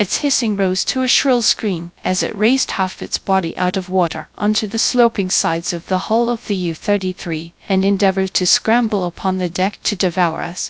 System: TTS, GradTTS